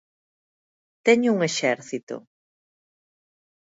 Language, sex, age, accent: Galician, female, 30-39, Atlántico (seseo e gheada)